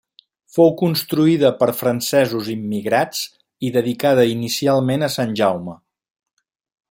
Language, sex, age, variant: Catalan, male, 50-59, Central